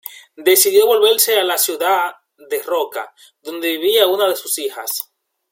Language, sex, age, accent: Spanish, male, 19-29, Caribe: Cuba, Venezuela, Puerto Rico, República Dominicana, Panamá, Colombia caribeña, México caribeño, Costa del golfo de México